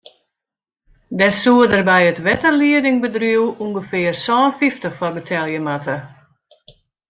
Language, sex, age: Western Frisian, female, 50-59